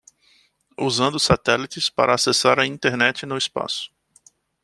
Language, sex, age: Portuguese, male, 40-49